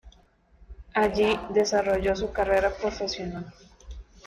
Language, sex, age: Spanish, female, 19-29